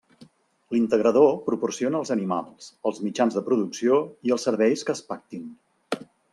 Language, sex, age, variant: Catalan, male, 50-59, Central